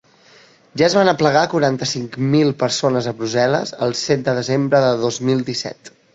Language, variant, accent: Catalan, Central, central